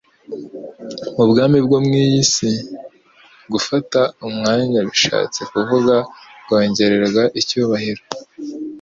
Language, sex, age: Kinyarwanda, female, 30-39